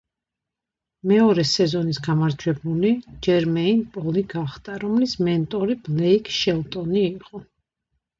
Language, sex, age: Georgian, female, 50-59